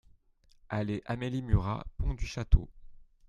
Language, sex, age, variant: French, male, 30-39, Français de métropole